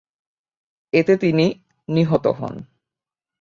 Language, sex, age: Bengali, male, 19-29